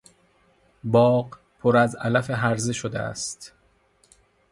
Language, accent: Persian, فارسی